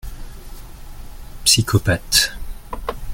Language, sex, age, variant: French, male, 30-39, Français de métropole